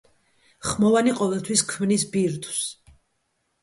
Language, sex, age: Georgian, female, 50-59